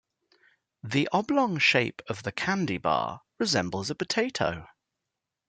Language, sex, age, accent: English, male, 19-29, England English